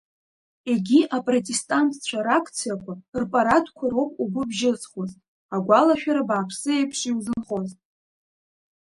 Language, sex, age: Abkhazian, female, under 19